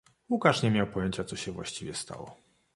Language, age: Polish, 40-49